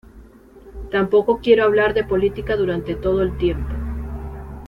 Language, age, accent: Spanish, 40-49, España: Norte peninsular (Asturias, Castilla y León, Cantabria, País Vasco, Navarra, Aragón, La Rioja, Guadalajara, Cuenca)